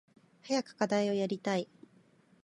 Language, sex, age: Japanese, female, 19-29